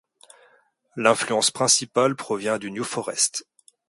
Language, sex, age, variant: French, male, 30-39, Français de métropole